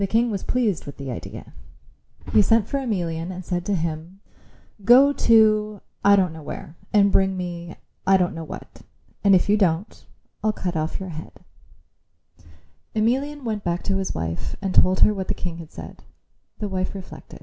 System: none